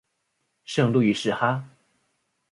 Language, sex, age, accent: Chinese, male, 19-29, 出生地：湖北省